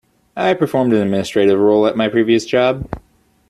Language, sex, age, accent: English, male, 30-39, United States English